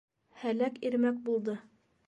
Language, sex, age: Bashkir, female, 30-39